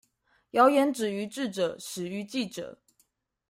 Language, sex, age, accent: Chinese, female, 19-29, 出生地：臺中市